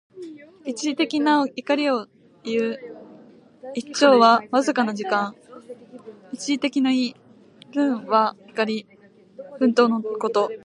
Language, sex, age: Japanese, female, 19-29